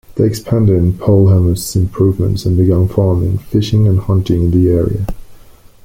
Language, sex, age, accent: English, male, 30-39, Australian English